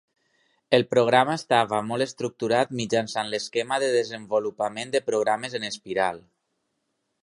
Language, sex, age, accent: Catalan, male, 30-39, valencià